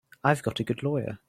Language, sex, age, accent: English, male, 19-29, England English